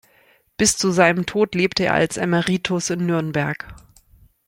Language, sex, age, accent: German, female, 40-49, Deutschland Deutsch